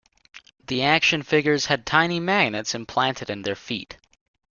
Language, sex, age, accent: English, male, under 19, United States English